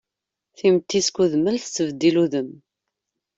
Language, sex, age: Kabyle, female, 30-39